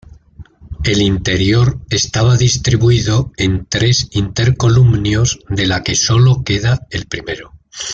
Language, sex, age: Spanish, male, 60-69